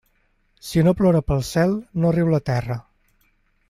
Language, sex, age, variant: Catalan, male, 19-29, Central